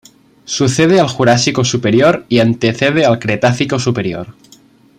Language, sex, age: Spanish, male, 19-29